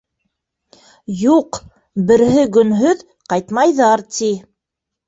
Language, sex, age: Bashkir, female, 30-39